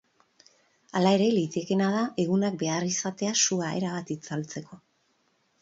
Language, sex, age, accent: Basque, female, 50-59, Erdialdekoa edo Nafarra (Gipuzkoa, Nafarroa)